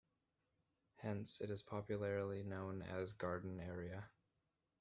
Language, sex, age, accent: English, male, 30-39, Canadian English